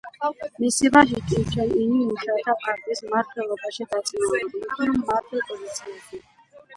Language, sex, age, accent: Georgian, female, 40-49, ჩვეულებრივი